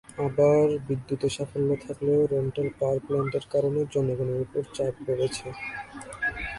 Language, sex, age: Bengali, male, 19-29